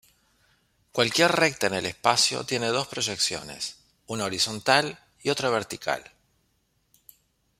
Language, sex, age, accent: Spanish, male, 40-49, Rioplatense: Argentina, Uruguay, este de Bolivia, Paraguay